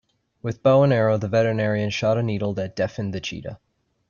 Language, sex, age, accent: English, male, 19-29, United States English